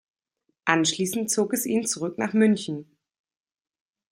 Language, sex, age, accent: German, female, 30-39, Deutschland Deutsch